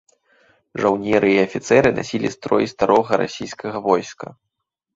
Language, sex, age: Belarusian, male, 19-29